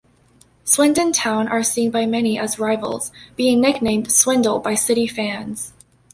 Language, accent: English, Canadian English